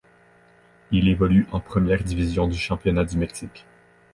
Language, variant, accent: French, Français d'Amérique du Nord, Français du Canada